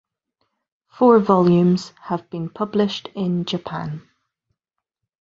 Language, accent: English, Northern Irish; yorkshire